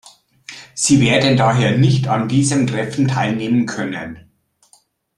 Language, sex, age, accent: German, male, 30-39, Deutschland Deutsch